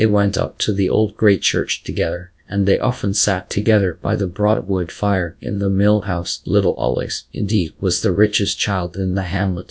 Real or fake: fake